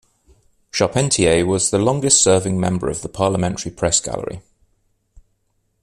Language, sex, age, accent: English, male, 30-39, England English